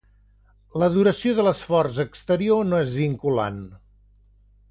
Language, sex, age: Catalan, male, 50-59